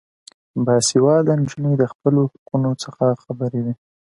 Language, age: Pashto, 19-29